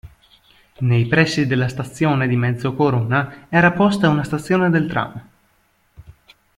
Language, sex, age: Italian, male, 19-29